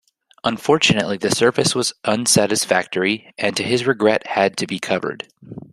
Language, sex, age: English, male, 19-29